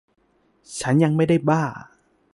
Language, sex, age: Thai, male, 19-29